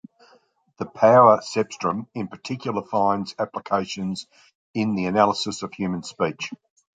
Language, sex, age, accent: English, male, 60-69, Australian English